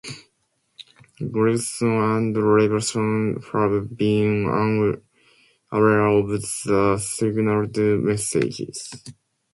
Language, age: English, 19-29